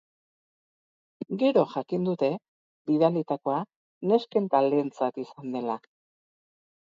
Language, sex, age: Basque, female, 40-49